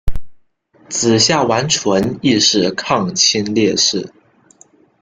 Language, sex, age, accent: Chinese, male, under 19, 出生地：广东省